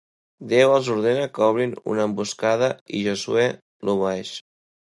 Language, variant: Catalan, Central